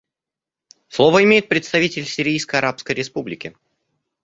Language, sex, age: Russian, male, under 19